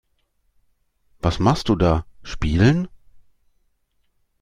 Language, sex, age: German, male, 50-59